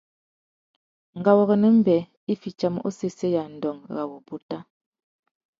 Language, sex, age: Tuki, female, 30-39